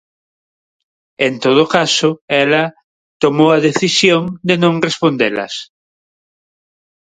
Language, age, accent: Galician, 40-49, Neofalante